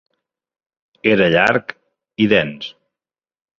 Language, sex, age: Catalan, male, 40-49